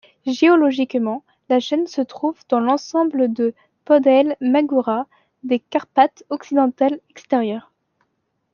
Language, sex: French, female